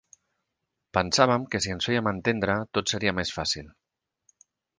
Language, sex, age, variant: Catalan, male, 50-59, Central